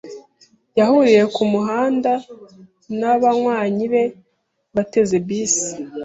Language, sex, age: Kinyarwanda, female, 19-29